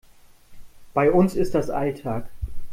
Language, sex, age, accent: German, male, 30-39, Deutschland Deutsch